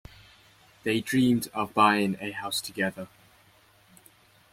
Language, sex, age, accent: English, male, 19-29, England English